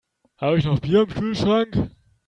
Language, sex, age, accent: German, male, 19-29, Deutschland Deutsch